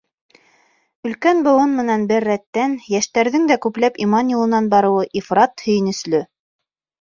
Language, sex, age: Bashkir, female, 19-29